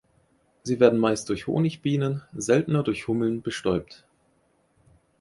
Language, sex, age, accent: German, male, 30-39, Deutschland Deutsch